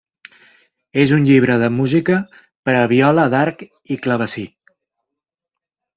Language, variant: Catalan, Central